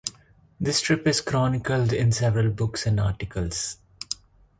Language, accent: English, India and South Asia (India, Pakistan, Sri Lanka)